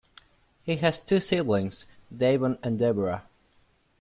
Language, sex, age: English, male, 19-29